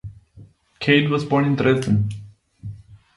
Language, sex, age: English, male, 19-29